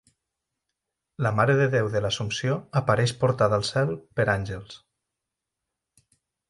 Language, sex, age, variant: Catalan, male, 40-49, Nord-Occidental